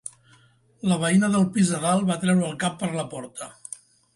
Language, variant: Catalan, Central